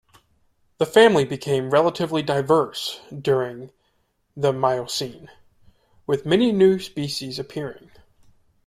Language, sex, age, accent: English, male, 30-39, United States English